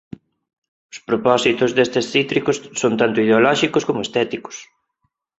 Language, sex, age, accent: Galician, male, 30-39, Neofalante